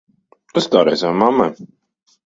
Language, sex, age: Latvian, male, 30-39